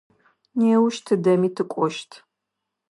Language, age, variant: Adyghe, 40-49, Адыгабзэ (Кирил, пстэумэ зэдыряе)